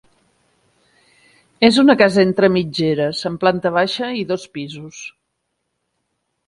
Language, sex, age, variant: Catalan, female, 50-59, Central